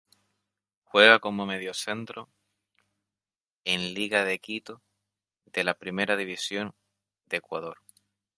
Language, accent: Spanish, España: Islas Canarias